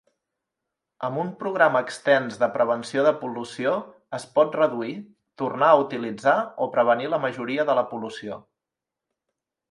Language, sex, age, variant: Catalan, male, 40-49, Central